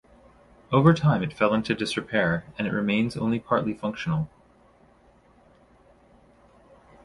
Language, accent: English, United States English